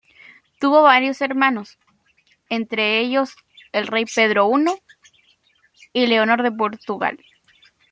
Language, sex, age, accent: Spanish, female, 19-29, Chileno: Chile, Cuyo